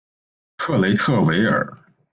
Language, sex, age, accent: Chinese, male, 19-29, 出生地：山东省